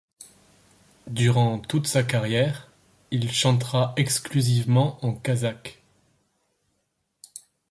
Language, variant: French, Français de métropole